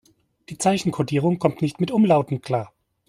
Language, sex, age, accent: German, male, 40-49, Deutschland Deutsch